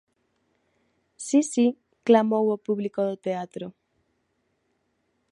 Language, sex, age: Galician, female, 19-29